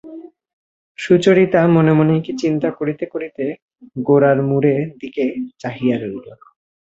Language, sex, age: Bengali, male, 19-29